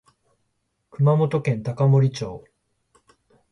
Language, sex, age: Japanese, male, 40-49